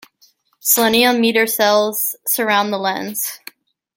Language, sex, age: English, female, 19-29